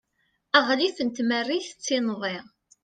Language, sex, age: Kabyle, female, 40-49